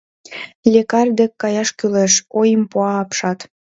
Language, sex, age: Mari, female, 19-29